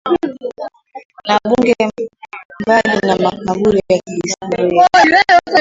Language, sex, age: Swahili, female, 19-29